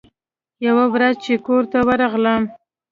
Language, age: Pashto, 19-29